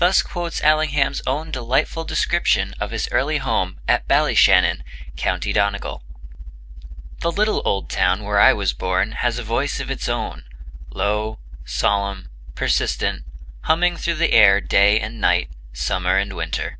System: none